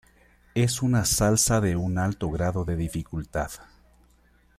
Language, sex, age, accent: Spanish, male, 50-59, México